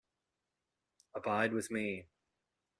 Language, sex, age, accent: English, male, 19-29, United States English